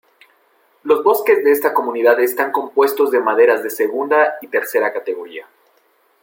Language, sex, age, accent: Spanish, male, 19-29, México